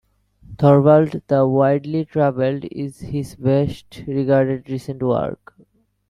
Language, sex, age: English, male, 19-29